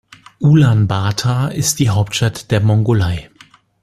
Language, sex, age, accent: German, male, 40-49, Deutschland Deutsch